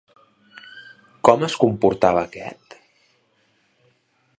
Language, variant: Catalan, Central